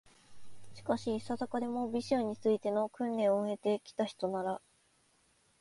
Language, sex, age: Japanese, female, 19-29